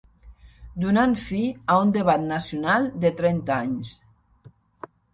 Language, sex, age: Catalan, female, 50-59